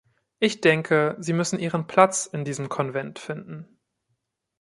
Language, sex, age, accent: German, male, 19-29, Deutschland Deutsch